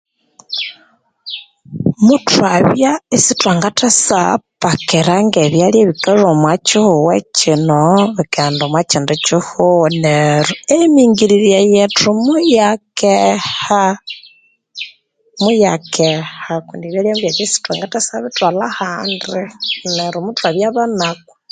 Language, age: Konzo, 19-29